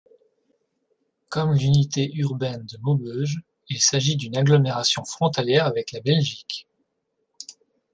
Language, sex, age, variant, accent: French, male, 30-39, Français d'Europe, Français de Belgique